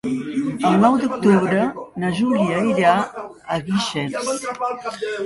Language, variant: Catalan, Septentrional